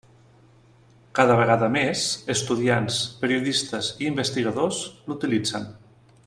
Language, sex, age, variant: Catalan, male, 40-49, Central